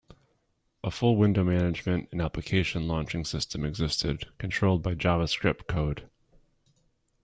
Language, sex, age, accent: English, male, 40-49, United States English